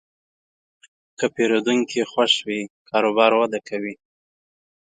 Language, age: Pashto, 19-29